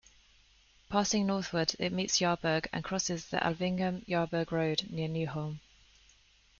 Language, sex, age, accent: English, female, 30-39, England English